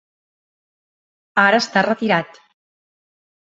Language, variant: Catalan, Central